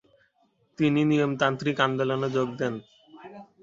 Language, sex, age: Bengali, male, 19-29